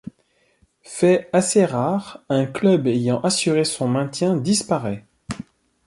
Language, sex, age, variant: French, male, 40-49, Français de métropole